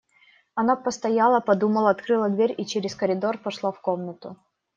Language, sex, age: Russian, female, 19-29